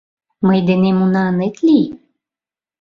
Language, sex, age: Mari, female, 30-39